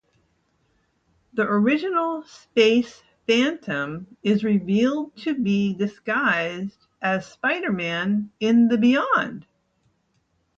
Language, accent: English, United States English